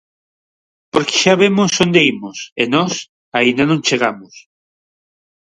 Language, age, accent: Galician, 40-49, Neofalante